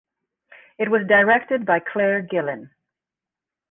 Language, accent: English, United States English